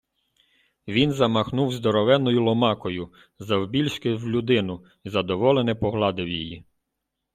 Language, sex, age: Ukrainian, male, 30-39